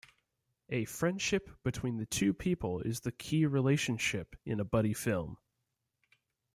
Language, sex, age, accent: English, male, 19-29, United States English